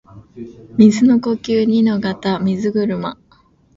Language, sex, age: Japanese, female, 19-29